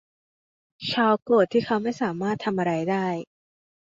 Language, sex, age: Thai, female, under 19